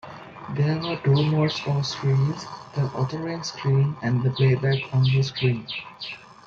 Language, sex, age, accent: English, male, 19-29, United States English